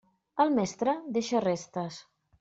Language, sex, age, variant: Catalan, female, 30-39, Central